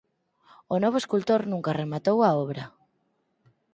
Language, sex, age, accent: Galician, female, 19-29, Normativo (estándar)